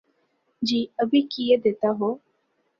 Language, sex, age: Urdu, female, 19-29